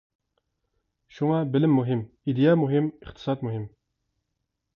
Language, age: Uyghur, 30-39